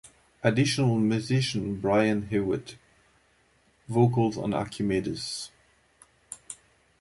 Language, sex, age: English, male, 40-49